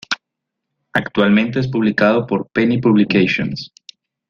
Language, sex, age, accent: Spanish, male, 19-29, Andino-Pacífico: Colombia, Perú, Ecuador, oeste de Bolivia y Venezuela andina